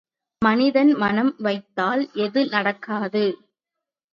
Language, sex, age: Tamil, female, 19-29